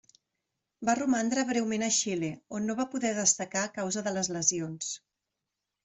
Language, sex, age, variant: Catalan, female, 40-49, Central